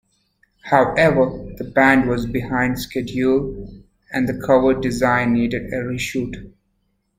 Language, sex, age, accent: English, male, 30-39, United States English